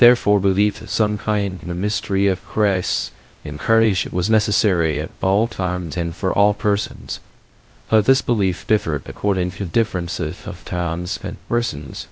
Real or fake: fake